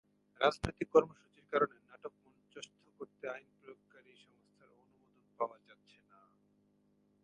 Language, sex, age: Bengali, male, 19-29